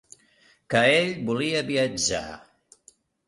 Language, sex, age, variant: Catalan, male, 50-59, Central